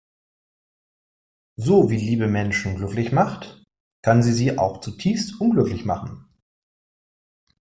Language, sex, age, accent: German, male, 40-49, Deutschland Deutsch